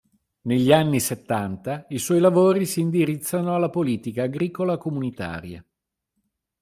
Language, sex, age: Italian, male, 50-59